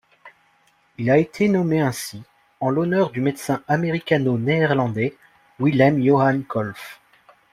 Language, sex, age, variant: French, male, 30-39, Français de métropole